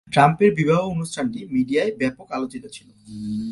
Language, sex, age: Bengali, male, 19-29